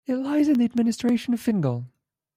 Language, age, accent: English, 19-29, United States English